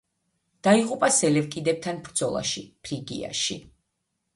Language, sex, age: Georgian, female, 50-59